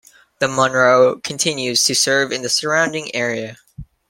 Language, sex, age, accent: English, male, under 19, United States English